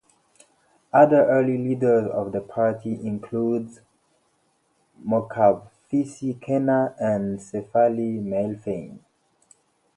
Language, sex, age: English, male, 30-39